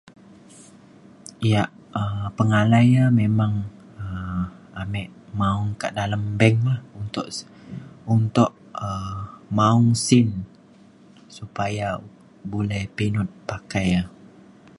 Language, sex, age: Mainstream Kenyah, male, 19-29